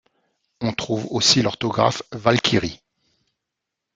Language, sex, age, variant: French, male, 40-49, Français de métropole